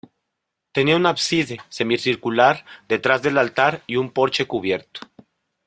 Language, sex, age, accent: Spanish, male, 30-39, México